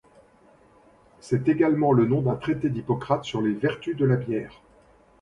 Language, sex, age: French, male, 50-59